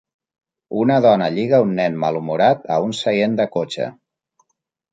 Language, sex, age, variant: Catalan, male, 40-49, Central